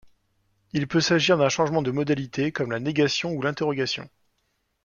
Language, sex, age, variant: French, male, 30-39, Français de métropole